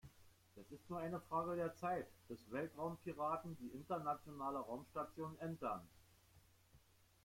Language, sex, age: German, male, 50-59